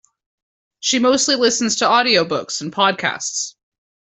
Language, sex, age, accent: English, female, 19-29, Canadian English